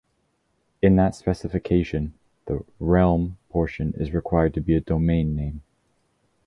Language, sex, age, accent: English, male, 19-29, Canadian English